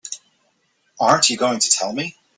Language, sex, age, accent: English, male, 40-49, United States English